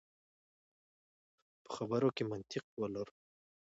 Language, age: Pashto, 19-29